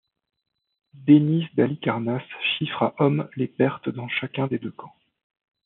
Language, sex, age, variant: French, male, 30-39, Français de métropole